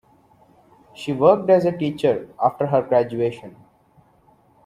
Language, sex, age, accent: English, male, 19-29, India and South Asia (India, Pakistan, Sri Lanka)